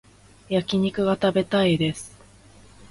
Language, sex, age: Japanese, female, 19-29